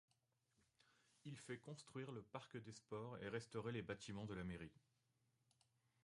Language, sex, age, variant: French, male, 30-39, Français de métropole